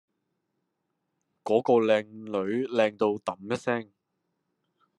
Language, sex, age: Cantonese, male, 19-29